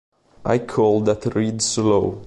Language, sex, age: Italian, male, 19-29